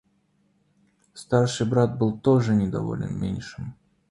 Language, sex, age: Russian, male, 19-29